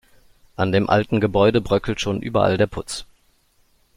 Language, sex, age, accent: German, male, 30-39, Deutschland Deutsch